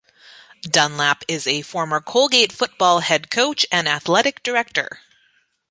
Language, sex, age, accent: English, female, 30-39, Canadian English